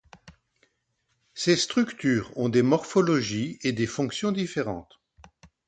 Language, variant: French, Français de métropole